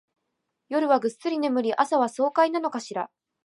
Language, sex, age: Japanese, female, 19-29